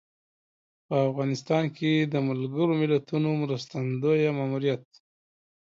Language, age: Pashto, 40-49